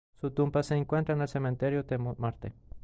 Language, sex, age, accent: Spanish, male, 19-29, Andino-Pacífico: Colombia, Perú, Ecuador, oeste de Bolivia y Venezuela andina